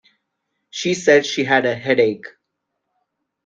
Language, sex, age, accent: English, male, 30-39, India and South Asia (India, Pakistan, Sri Lanka)